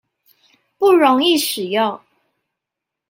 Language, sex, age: Chinese, female, 19-29